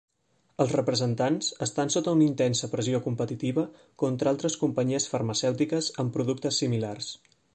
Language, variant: Catalan, Central